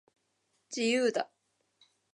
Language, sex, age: Japanese, female, 19-29